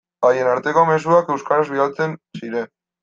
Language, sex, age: Basque, male, 19-29